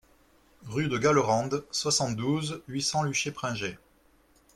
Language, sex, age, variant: French, male, 30-39, Français de métropole